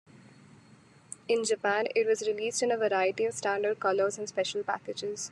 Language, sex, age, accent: English, female, 19-29, India and South Asia (India, Pakistan, Sri Lanka)